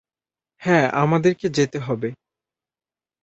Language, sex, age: Bengali, male, 19-29